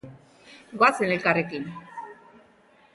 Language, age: Basque, under 19